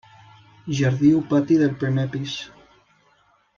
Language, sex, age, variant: Catalan, male, under 19, Nord-Occidental